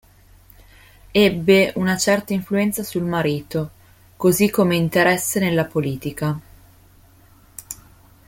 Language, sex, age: Italian, female, 19-29